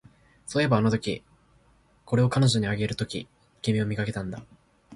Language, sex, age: Japanese, male, 19-29